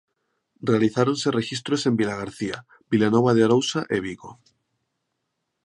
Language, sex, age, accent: Galician, male, 19-29, Normativo (estándar)